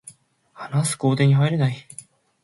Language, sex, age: Japanese, male, 19-29